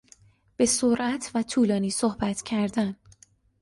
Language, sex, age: Persian, female, 19-29